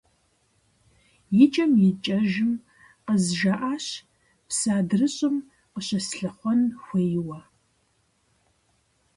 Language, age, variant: Kabardian, 40-49, Адыгэбзэ (Къэбэрдей, Кирил, Урысей)